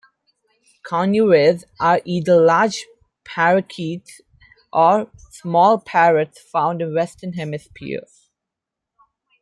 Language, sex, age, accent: English, male, 19-29, India and South Asia (India, Pakistan, Sri Lanka)